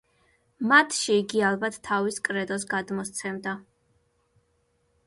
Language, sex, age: Georgian, female, 19-29